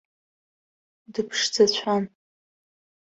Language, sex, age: Abkhazian, female, under 19